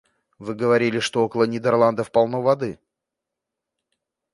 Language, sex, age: Russian, male, 30-39